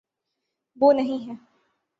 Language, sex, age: Urdu, female, 19-29